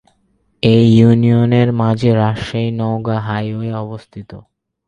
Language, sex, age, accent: Bengali, male, 19-29, Bengali; Bangla